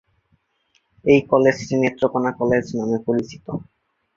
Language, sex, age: Bengali, male, 19-29